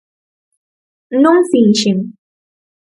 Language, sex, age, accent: Galician, female, under 19, Normativo (estándar)